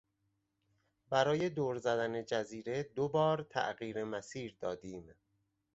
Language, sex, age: Persian, male, 30-39